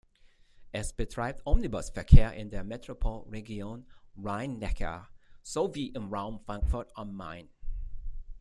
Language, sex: German, male